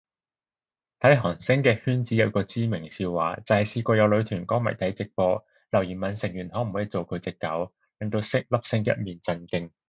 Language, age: Cantonese, 30-39